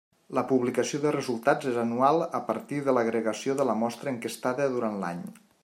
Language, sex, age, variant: Catalan, male, 40-49, Nord-Occidental